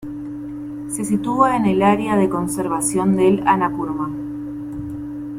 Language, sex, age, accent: Spanish, female, 30-39, Rioplatense: Argentina, Uruguay, este de Bolivia, Paraguay